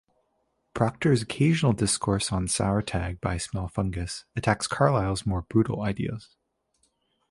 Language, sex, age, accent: English, male, 30-39, United States English